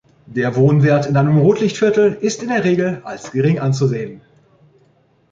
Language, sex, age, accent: German, male, 40-49, Deutschland Deutsch